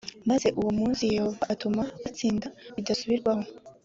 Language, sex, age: Kinyarwanda, female, 19-29